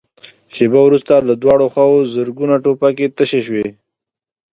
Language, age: Pashto, 30-39